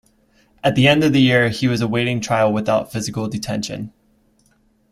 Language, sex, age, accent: English, male, 19-29, United States English